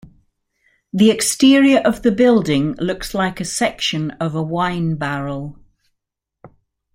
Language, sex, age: English, female, 60-69